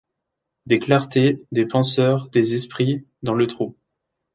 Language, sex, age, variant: French, male, 19-29, Français de métropole